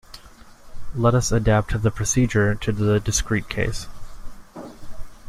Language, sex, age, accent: English, male, 19-29, United States English